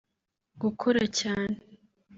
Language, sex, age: Kinyarwanda, female, 19-29